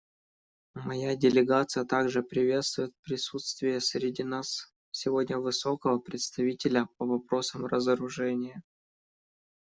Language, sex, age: Russian, male, 19-29